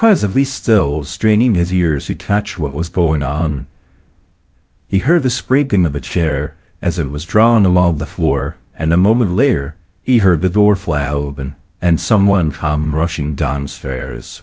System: TTS, VITS